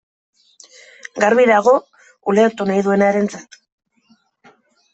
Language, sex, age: Basque, female, 30-39